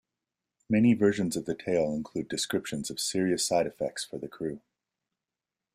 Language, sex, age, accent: English, male, 40-49, Canadian English